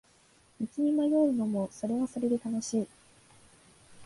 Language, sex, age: Japanese, female, 19-29